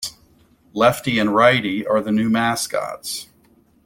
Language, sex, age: English, male, 50-59